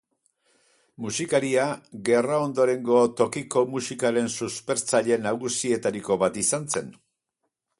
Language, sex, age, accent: Basque, male, 70-79, Erdialdekoa edo Nafarra (Gipuzkoa, Nafarroa)